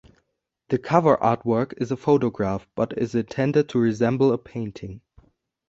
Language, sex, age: English, male, under 19